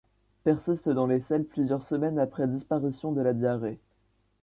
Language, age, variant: French, under 19, Français de métropole